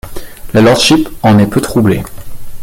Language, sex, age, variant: French, male, 30-39, Français de métropole